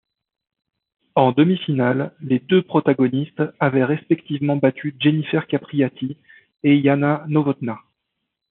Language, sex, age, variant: French, male, 30-39, Français de métropole